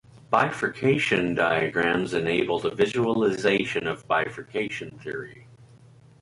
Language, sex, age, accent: English, male, 40-49, United States English